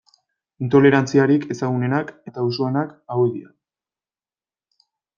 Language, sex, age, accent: Basque, male, 19-29, Erdialdekoa edo Nafarra (Gipuzkoa, Nafarroa)